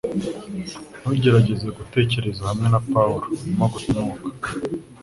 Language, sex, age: Kinyarwanda, male, 19-29